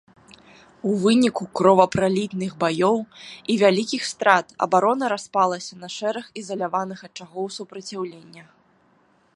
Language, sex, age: Belarusian, female, 30-39